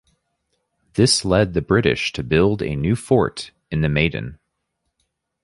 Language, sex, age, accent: English, male, 30-39, United States English